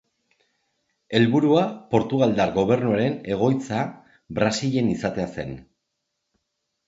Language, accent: Basque, Erdialdekoa edo Nafarra (Gipuzkoa, Nafarroa)